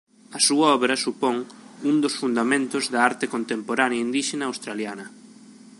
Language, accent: Galician, Oriental (común en zona oriental)